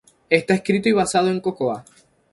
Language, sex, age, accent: Spanish, male, 19-29, España: Islas Canarias